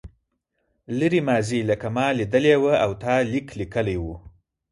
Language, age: Pashto, 19-29